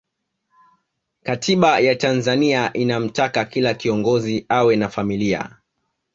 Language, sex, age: Swahili, male, 19-29